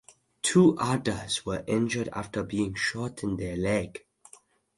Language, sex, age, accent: English, male, under 19, United States English